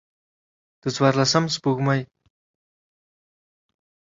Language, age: Pashto, 19-29